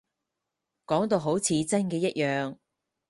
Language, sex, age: Cantonese, female, 30-39